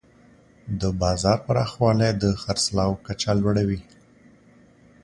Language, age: Pashto, 30-39